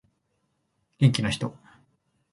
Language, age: Japanese, 19-29